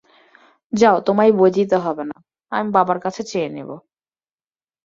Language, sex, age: Bengali, female, 19-29